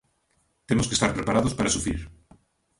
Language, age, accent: Galician, 19-29, Central (gheada)